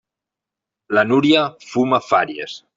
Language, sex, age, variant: Catalan, male, 40-49, Central